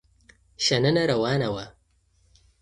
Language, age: Pashto, 19-29